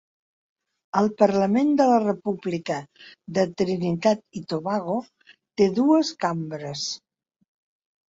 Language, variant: Catalan, Central